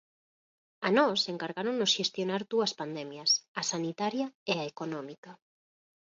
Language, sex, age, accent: Galician, female, 19-29, Normativo (estándar)